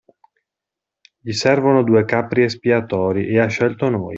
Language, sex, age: Italian, male, 40-49